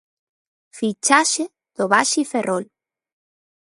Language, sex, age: Galician, female, 30-39